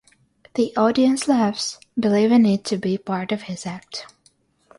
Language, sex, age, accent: English, female, under 19, United States English; England English